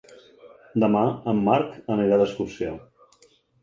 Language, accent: Catalan, Barcelona